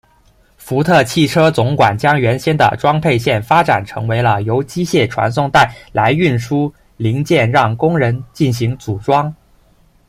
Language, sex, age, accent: Chinese, male, 19-29, 出生地：广东省